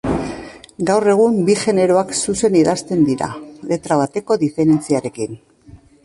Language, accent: Basque, Mendebalekoa (Araba, Bizkaia, Gipuzkoako mendebaleko herri batzuk)